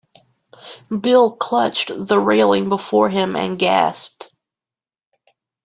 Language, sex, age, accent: English, female, 19-29, United States English